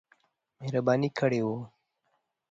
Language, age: Pashto, under 19